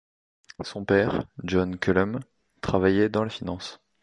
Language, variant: French, Français de métropole